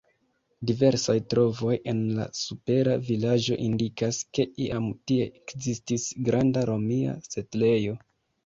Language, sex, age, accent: Esperanto, male, 19-29, Internacia